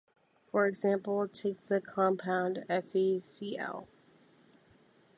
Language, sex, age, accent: English, female, 19-29, United States English